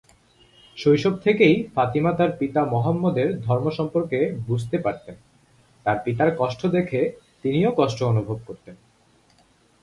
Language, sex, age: Bengali, male, 19-29